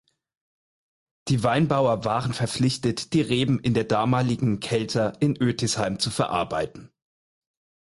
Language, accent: German, Deutschland Deutsch